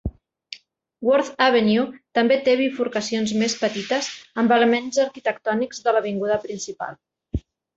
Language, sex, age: Catalan, female, 40-49